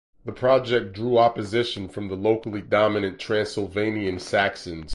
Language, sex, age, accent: English, male, 40-49, United States English